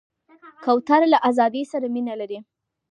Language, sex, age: Pashto, female, under 19